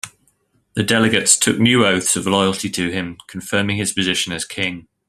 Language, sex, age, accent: English, male, 40-49, England English